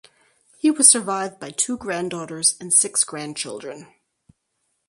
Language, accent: English, United States English